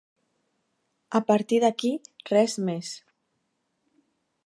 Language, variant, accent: Catalan, Central, central